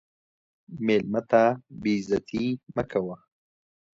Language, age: Pashto, 19-29